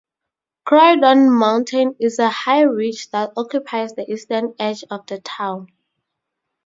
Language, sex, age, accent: English, female, 19-29, Southern African (South Africa, Zimbabwe, Namibia)